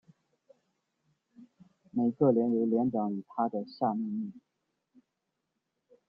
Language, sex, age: Chinese, male, 19-29